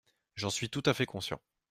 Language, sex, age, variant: French, male, 30-39, Français de métropole